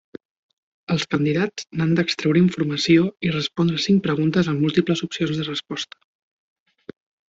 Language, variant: Catalan, Central